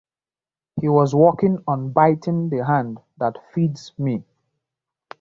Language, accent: English, Southern African (South Africa, Zimbabwe, Namibia)